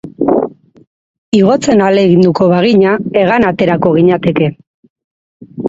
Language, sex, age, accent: Basque, female, 30-39, Mendebalekoa (Araba, Bizkaia, Gipuzkoako mendebaleko herri batzuk)